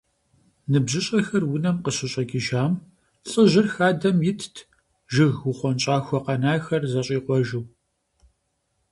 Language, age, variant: Kabardian, 40-49, Адыгэбзэ (Къэбэрдей, Кирил, псоми зэдай)